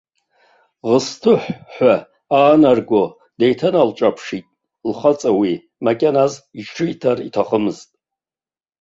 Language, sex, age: Abkhazian, male, 60-69